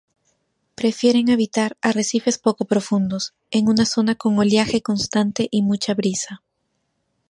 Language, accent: Spanish, Andino-Pacífico: Colombia, Perú, Ecuador, oeste de Bolivia y Venezuela andina